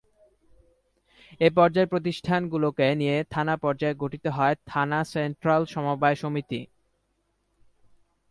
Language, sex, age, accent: Bengali, male, 19-29, Standard Bengali